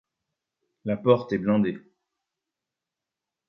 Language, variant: French, Français de métropole